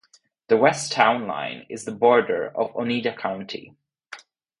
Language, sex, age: English, male, under 19